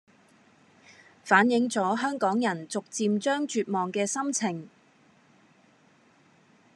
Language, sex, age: Cantonese, female, 30-39